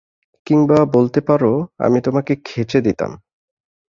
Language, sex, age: Bengali, male, 19-29